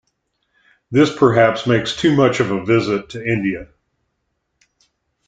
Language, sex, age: English, male, 60-69